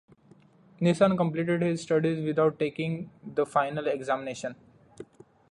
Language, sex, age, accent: English, male, 19-29, India and South Asia (India, Pakistan, Sri Lanka)